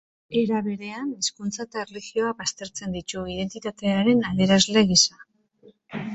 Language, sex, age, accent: Basque, female, 40-49, Mendebalekoa (Araba, Bizkaia, Gipuzkoako mendebaleko herri batzuk)